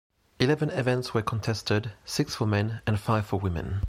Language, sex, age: English, male, 19-29